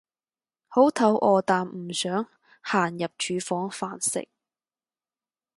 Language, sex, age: Cantonese, female, 19-29